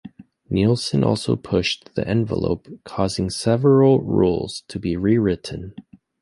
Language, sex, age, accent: English, male, 30-39, United States English